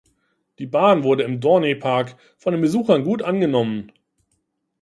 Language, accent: German, Deutschland Deutsch